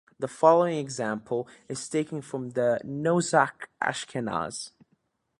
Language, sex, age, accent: English, male, 19-29, England English